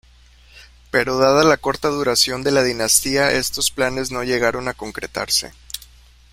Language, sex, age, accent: Spanish, male, 19-29, México